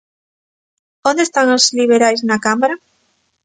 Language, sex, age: Galician, female, 19-29